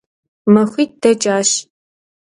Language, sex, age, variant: Kabardian, female, under 19, Адыгэбзэ (Къэбэрдей, Кирил, псоми зэдай)